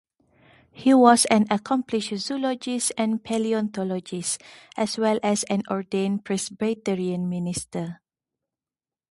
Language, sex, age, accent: English, female, 30-39, Malaysian English